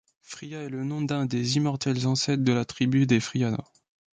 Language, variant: French, Français de métropole